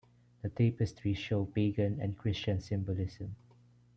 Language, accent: English, Filipino